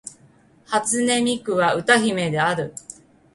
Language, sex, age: Japanese, female, 40-49